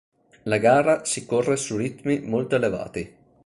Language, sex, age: Italian, male, under 19